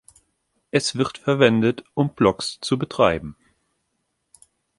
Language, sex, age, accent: German, male, 30-39, Deutschland Deutsch